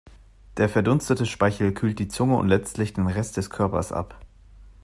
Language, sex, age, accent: German, male, 19-29, Deutschland Deutsch